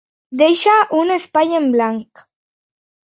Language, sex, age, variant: Catalan, male, 40-49, Septentrional